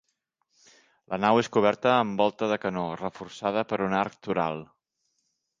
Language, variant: Catalan, Central